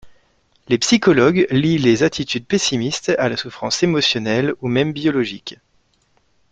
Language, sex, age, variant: French, male, 30-39, Français de métropole